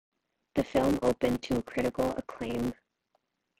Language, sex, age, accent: English, female, under 19, United States English